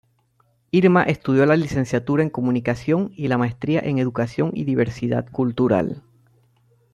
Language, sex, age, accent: Spanish, male, 30-39, América central